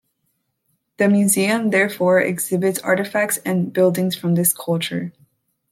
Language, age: English, under 19